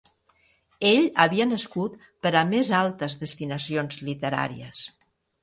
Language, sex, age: Catalan, female, 60-69